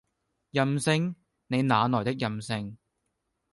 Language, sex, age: Cantonese, male, 19-29